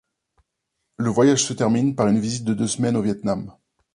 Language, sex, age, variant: French, male, 40-49, Français de métropole